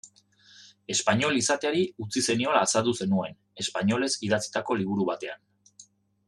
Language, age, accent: Basque, 40-49, Erdialdekoa edo Nafarra (Gipuzkoa, Nafarroa)